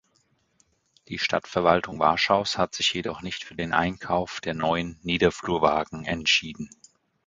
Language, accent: German, Deutschland Deutsch